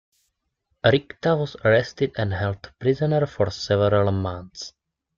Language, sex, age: English, male, 19-29